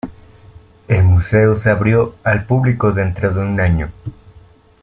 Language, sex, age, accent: Spanish, male, 19-29, México